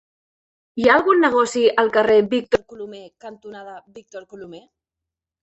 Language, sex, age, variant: Catalan, female, 30-39, Central